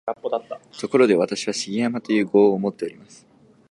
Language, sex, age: Japanese, male, 19-29